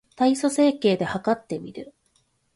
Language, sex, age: Japanese, female, 30-39